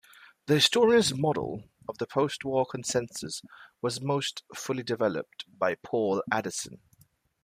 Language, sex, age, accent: English, male, 30-39, England English